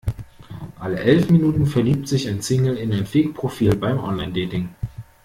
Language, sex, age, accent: German, male, 30-39, Deutschland Deutsch